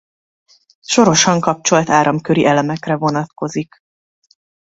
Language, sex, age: Hungarian, female, 30-39